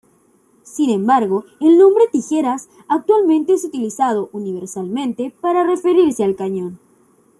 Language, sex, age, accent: Spanish, female, 19-29, México